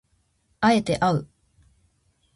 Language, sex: Japanese, female